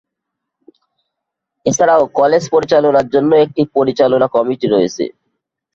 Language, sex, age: Bengali, male, under 19